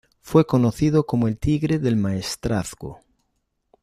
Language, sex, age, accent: Spanish, male, 50-59, España: Norte peninsular (Asturias, Castilla y León, Cantabria, País Vasco, Navarra, Aragón, La Rioja, Guadalajara, Cuenca)